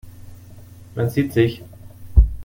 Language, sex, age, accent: German, male, 40-49, Deutschland Deutsch